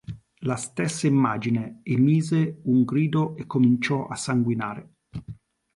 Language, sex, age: Italian, male, 40-49